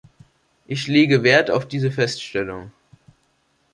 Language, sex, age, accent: German, male, under 19, Deutschland Deutsch